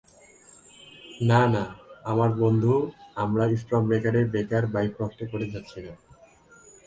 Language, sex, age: Bengali, male, 19-29